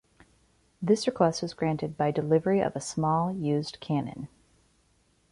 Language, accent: English, United States English